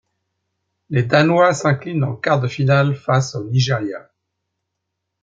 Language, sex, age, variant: French, male, 50-59, Français de métropole